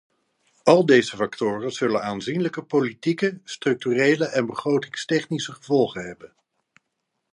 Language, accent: Dutch, Nederlands Nederlands